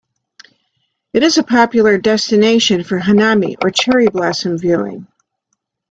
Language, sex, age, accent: English, female, 70-79, United States English